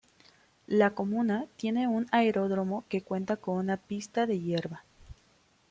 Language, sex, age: Spanish, female, 19-29